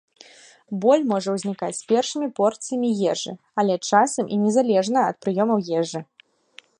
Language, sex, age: Belarusian, female, 19-29